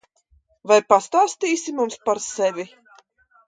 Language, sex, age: Latvian, female, 30-39